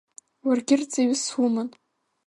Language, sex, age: Abkhazian, female, under 19